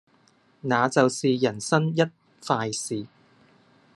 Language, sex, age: Cantonese, female, 30-39